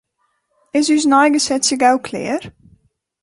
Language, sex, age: Western Frisian, female, 30-39